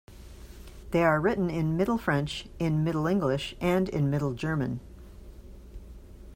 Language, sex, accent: English, female, United States English